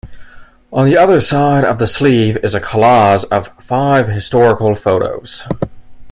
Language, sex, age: English, male, 19-29